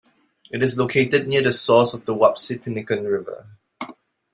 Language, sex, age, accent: English, male, 19-29, Singaporean English